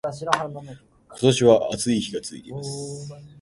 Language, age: Japanese, under 19